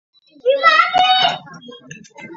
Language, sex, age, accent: English, male, 19-29, United States English